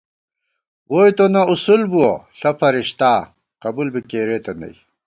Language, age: Gawar-Bati, 30-39